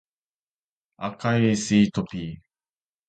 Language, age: Japanese, 30-39